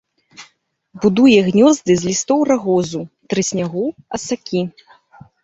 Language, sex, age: Belarusian, female, 30-39